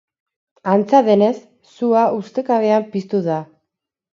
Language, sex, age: Basque, female, 30-39